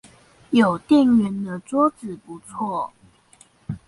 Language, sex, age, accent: Chinese, female, under 19, 出生地：新北市